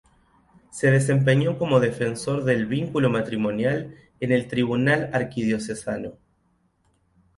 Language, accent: Spanish, Rioplatense: Argentina, Uruguay, este de Bolivia, Paraguay